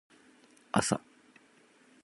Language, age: Japanese, 30-39